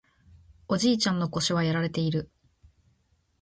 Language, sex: Japanese, female